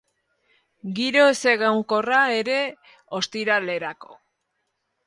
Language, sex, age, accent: Basque, female, 50-59, Erdialdekoa edo Nafarra (Gipuzkoa, Nafarroa)